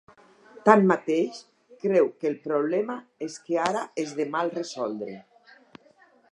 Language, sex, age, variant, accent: Catalan, female, 60-69, Nord-Occidental, nord-occidental